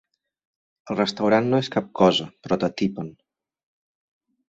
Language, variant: Catalan, Central